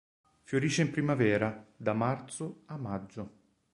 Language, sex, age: Italian, male, 40-49